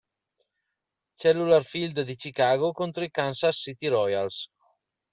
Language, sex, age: Italian, male, 30-39